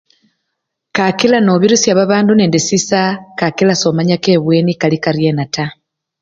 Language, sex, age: Luyia, female, 50-59